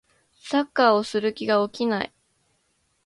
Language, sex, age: Japanese, female, 19-29